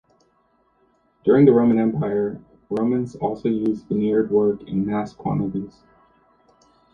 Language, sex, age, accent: English, male, 30-39, United States English